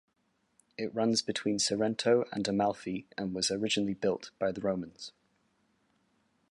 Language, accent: English, Scottish English